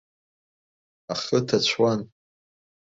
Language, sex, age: Abkhazian, male, under 19